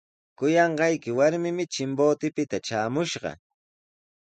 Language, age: Sihuas Ancash Quechua, 19-29